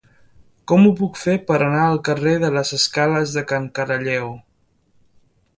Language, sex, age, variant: Catalan, male, 19-29, Central